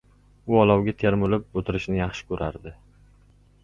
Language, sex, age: Uzbek, male, 19-29